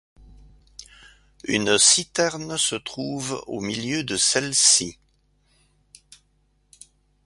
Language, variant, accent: French, Français d'Europe, Français de Belgique